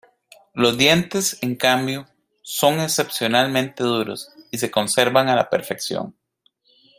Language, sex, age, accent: Spanish, male, 30-39, América central